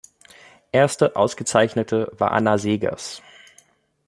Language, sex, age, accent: German, male, 30-39, Deutschland Deutsch